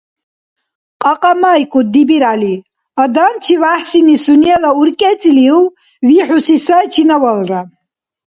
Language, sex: Dargwa, female